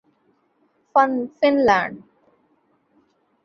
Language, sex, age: Urdu, female, 19-29